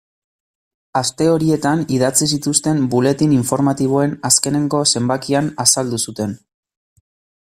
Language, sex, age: Basque, male, 30-39